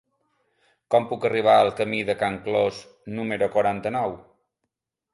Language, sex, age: Catalan, male, 40-49